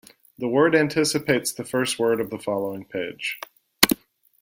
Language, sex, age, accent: English, male, 30-39, United States English